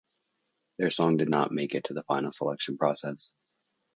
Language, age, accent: English, 40-49, United States English